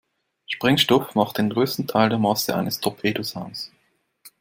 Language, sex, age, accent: German, male, 19-29, Schweizerdeutsch